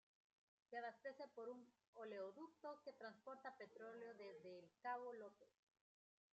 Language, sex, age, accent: Spanish, female, 30-39, América central